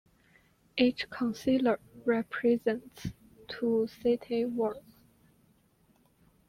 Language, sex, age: English, female, 19-29